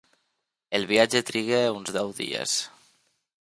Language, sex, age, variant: Catalan, male, 19-29, Nord-Occidental